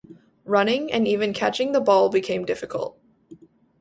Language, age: English, 19-29